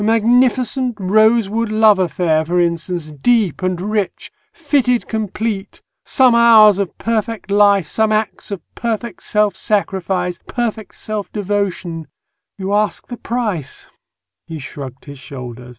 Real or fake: real